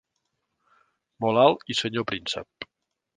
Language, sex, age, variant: Catalan, male, 50-59, Central